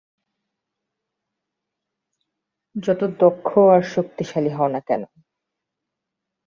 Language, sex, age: Bengali, female, 19-29